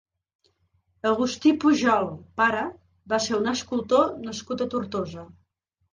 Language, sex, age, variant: Catalan, female, 40-49, Central